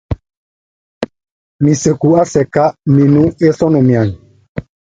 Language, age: Tunen, 40-49